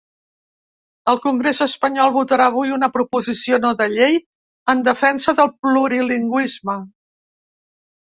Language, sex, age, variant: Catalan, female, 70-79, Central